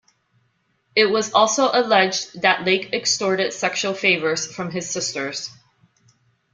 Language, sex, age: English, female, 40-49